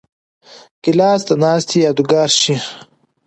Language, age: Pashto, 19-29